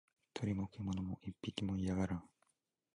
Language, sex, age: Japanese, male, 19-29